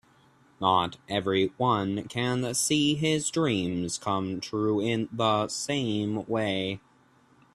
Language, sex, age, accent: English, male, 19-29, United States English